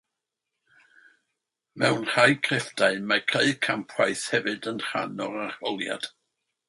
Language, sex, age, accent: Welsh, male, 70-79, Y Deyrnas Unedig Cymraeg